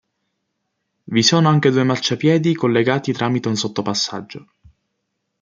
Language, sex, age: Italian, male, 19-29